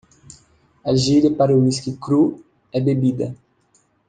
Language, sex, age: Portuguese, male, 30-39